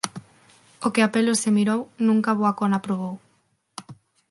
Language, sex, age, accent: Galician, female, under 19, Central (gheada); Neofalante